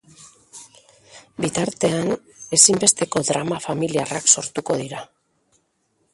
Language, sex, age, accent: Basque, female, 50-59, Mendebalekoa (Araba, Bizkaia, Gipuzkoako mendebaleko herri batzuk)